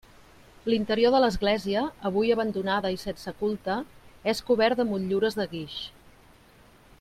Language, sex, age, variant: Catalan, female, 40-49, Septentrional